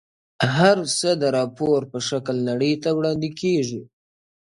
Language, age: Pashto, 19-29